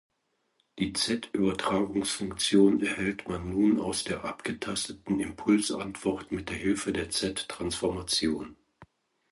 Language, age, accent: German, 60-69, Deutschland Deutsch